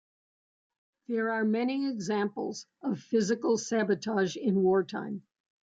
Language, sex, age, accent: English, female, 70-79, United States English